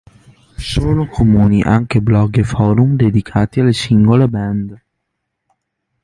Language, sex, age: Italian, male, under 19